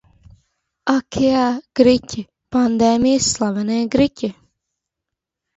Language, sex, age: Latvian, female, under 19